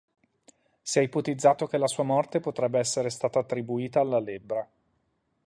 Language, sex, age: Italian, male, 30-39